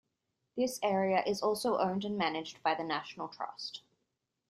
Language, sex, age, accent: English, female, 19-29, Australian English